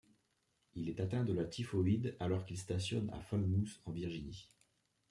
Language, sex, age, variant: French, male, 30-39, Français de métropole